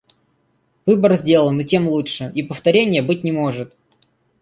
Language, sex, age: Russian, male, under 19